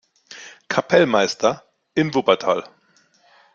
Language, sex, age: German, male, 50-59